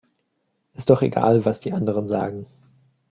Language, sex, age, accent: German, male, 19-29, Deutschland Deutsch